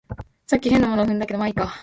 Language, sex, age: Japanese, female, 19-29